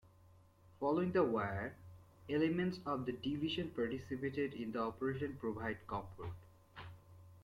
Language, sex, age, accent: English, male, 19-29, United States English